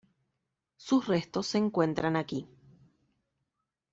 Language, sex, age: Spanish, female, 30-39